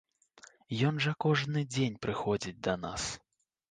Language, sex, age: Belarusian, male, 19-29